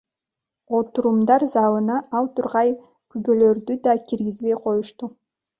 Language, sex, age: Kyrgyz, female, 30-39